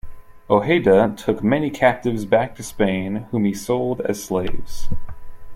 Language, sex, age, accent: English, male, 30-39, United States English